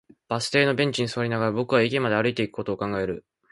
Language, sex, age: Japanese, male, 19-29